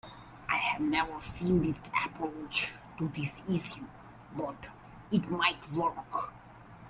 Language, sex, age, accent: English, male, under 19, India and South Asia (India, Pakistan, Sri Lanka)